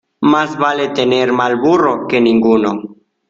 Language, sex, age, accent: Spanish, male, 19-29, México